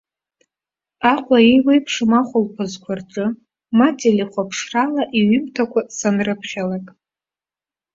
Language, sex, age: Abkhazian, female, 19-29